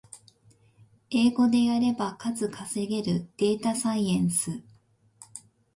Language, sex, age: Japanese, female, 30-39